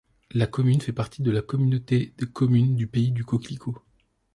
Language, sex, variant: French, male, Français de métropole